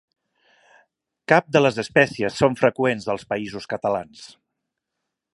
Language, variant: Catalan, Central